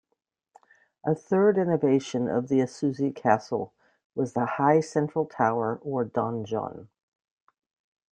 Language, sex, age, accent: English, female, 60-69, United States English